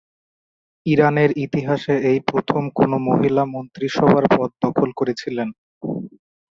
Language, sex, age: Bengali, male, under 19